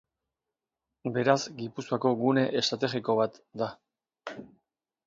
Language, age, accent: Basque, 50-59, Erdialdekoa edo Nafarra (Gipuzkoa, Nafarroa)